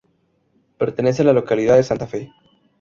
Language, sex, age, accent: Spanish, male, 19-29, México